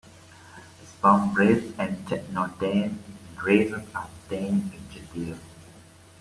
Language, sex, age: English, male, 19-29